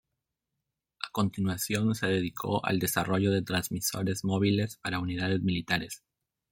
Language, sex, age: Spanish, male, 30-39